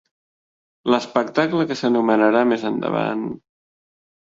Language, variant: Catalan, Central